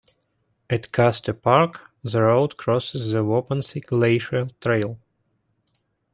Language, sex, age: English, male, 19-29